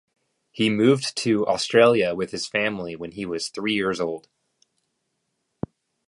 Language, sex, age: English, male, 30-39